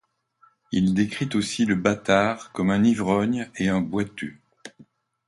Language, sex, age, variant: French, male, 60-69, Français de métropole